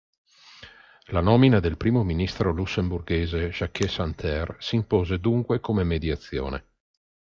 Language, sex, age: Italian, male, 50-59